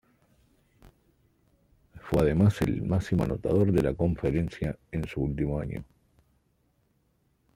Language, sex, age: Spanish, male, 30-39